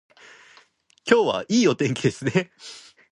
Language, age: Japanese, under 19